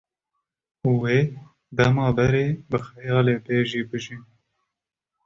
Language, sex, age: Kurdish, male, 19-29